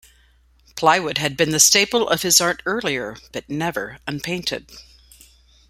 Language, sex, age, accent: English, female, 50-59, United States English